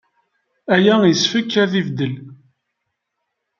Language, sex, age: Kabyle, male, 30-39